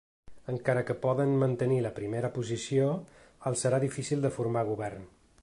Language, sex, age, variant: Catalan, male, 30-39, Central